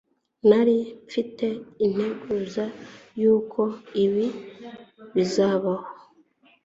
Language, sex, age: Kinyarwanda, female, 19-29